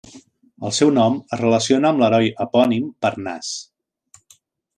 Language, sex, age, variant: Catalan, male, 30-39, Central